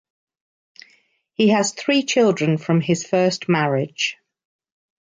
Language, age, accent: English, 50-59, England English